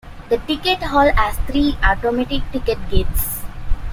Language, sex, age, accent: English, female, 19-29, India and South Asia (India, Pakistan, Sri Lanka)